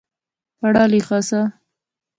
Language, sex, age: Pahari-Potwari, female, 19-29